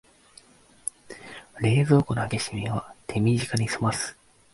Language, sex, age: Japanese, male, 19-29